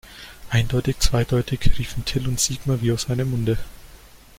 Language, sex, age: German, male, 19-29